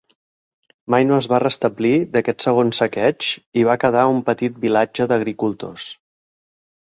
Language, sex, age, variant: Catalan, male, 40-49, Central